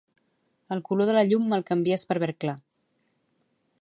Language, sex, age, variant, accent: Catalan, female, 40-49, Central, central